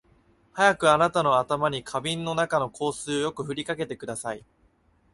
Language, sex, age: Japanese, male, 19-29